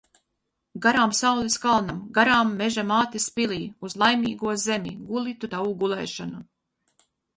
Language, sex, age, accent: Latvian, female, 50-59, Latgaliešu